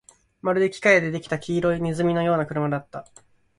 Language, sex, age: Japanese, male, 19-29